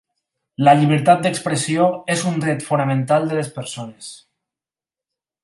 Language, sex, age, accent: Catalan, male, 19-29, valencià